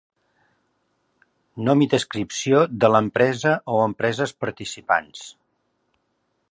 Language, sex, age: Catalan, male, 60-69